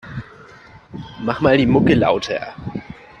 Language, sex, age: German, male, 19-29